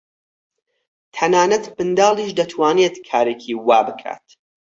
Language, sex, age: Central Kurdish, male, 30-39